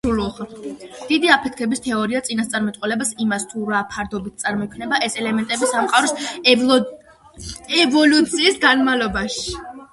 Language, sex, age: Georgian, female, 19-29